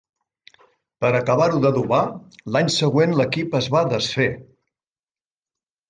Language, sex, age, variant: Catalan, male, 70-79, Central